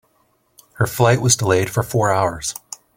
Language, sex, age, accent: English, male, 19-29, United States English